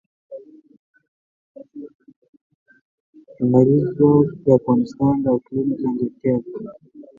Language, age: Pashto, under 19